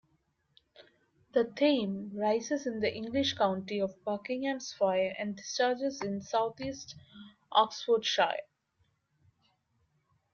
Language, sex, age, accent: English, female, 30-39, India and South Asia (India, Pakistan, Sri Lanka)